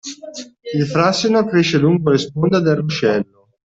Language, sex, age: Italian, male, 50-59